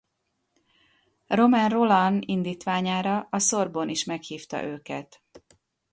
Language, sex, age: Hungarian, female, 50-59